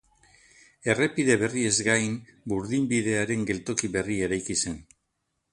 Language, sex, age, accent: Basque, male, 60-69, Erdialdekoa edo Nafarra (Gipuzkoa, Nafarroa)